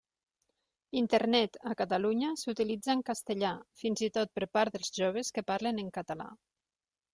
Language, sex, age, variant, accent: Catalan, female, 40-49, Nord-Occidental, Tortosí